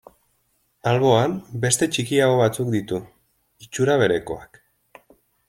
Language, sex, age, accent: Basque, male, 30-39, Mendebalekoa (Araba, Bizkaia, Gipuzkoako mendebaleko herri batzuk)